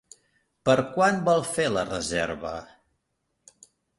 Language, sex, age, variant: Catalan, male, 50-59, Central